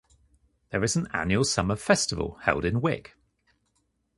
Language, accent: English, England English